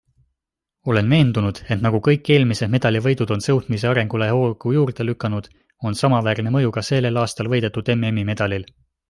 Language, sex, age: Estonian, male, 19-29